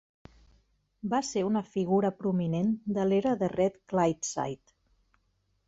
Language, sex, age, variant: Catalan, female, 40-49, Central